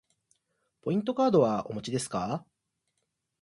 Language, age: Japanese, 19-29